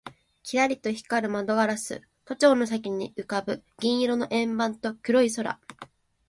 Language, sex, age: Japanese, female, 19-29